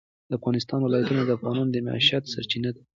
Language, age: Pashto, 19-29